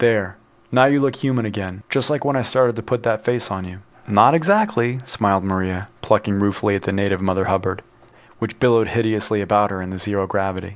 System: none